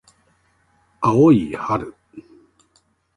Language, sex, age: Japanese, male, 50-59